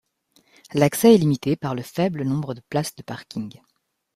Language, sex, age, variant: French, female, 40-49, Français de métropole